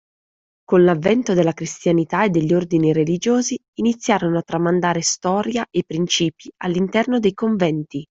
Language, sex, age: Italian, female, 30-39